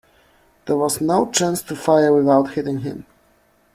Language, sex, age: English, male, 30-39